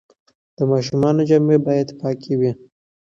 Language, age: Pashto, 19-29